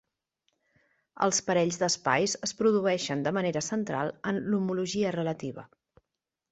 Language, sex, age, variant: Catalan, female, 40-49, Central